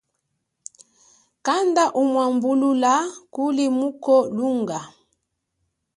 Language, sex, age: Chokwe, female, 30-39